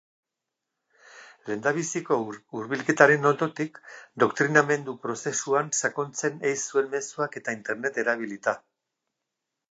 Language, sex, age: Basque, male, 60-69